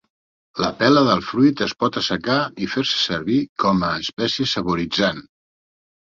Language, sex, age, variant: Catalan, male, 60-69, Central